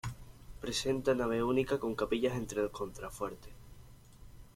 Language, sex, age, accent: Spanish, male, 19-29, España: Sur peninsular (Andalucia, Extremadura, Murcia)